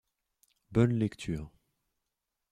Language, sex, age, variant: French, male, 19-29, Français de métropole